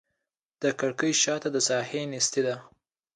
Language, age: Pashto, under 19